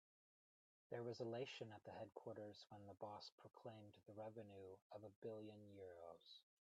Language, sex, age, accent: English, male, 30-39, United States English